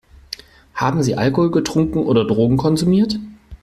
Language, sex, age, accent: German, male, 30-39, Deutschland Deutsch